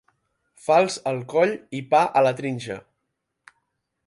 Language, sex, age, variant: Catalan, male, 19-29, Central